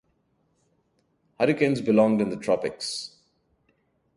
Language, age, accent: English, 30-39, India and South Asia (India, Pakistan, Sri Lanka)